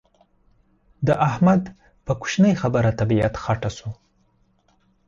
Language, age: Pashto, 30-39